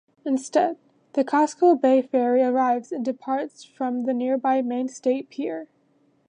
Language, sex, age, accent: English, female, under 19, United States English